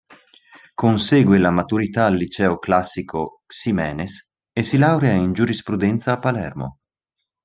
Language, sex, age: Italian, male, 30-39